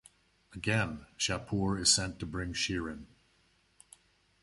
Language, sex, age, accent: English, male, 40-49, Canadian English